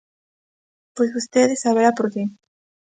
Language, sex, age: Galician, female, 19-29